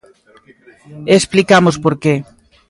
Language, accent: Galician, Oriental (común en zona oriental)